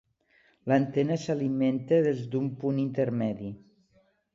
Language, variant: Catalan, Nord-Occidental